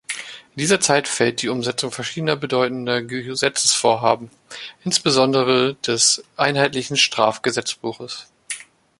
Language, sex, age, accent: German, male, 30-39, Deutschland Deutsch